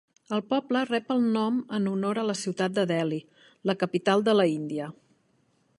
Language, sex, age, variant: Catalan, female, 50-59, Central